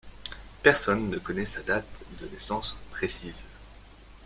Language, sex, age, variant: French, male, 30-39, Français de métropole